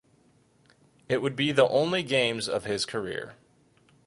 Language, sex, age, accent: English, male, 30-39, United States English